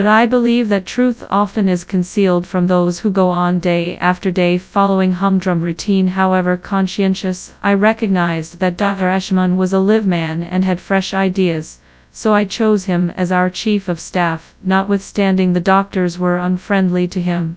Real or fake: fake